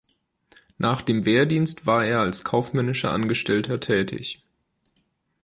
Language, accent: German, Deutschland Deutsch